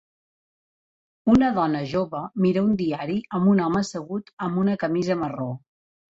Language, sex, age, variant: Catalan, female, 40-49, Central